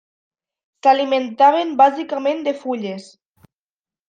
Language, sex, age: Catalan, female, 19-29